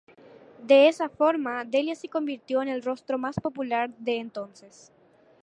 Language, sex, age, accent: Spanish, female, under 19, Rioplatense: Argentina, Uruguay, este de Bolivia, Paraguay